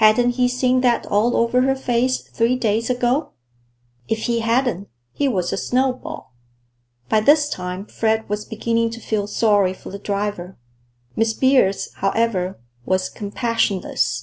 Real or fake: real